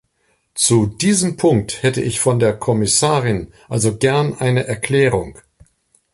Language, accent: German, Deutschland Deutsch